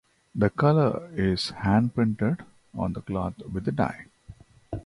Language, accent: English, India and South Asia (India, Pakistan, Sri Lanka)